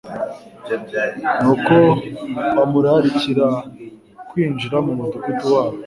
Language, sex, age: Kinyarwanda, male, 19-29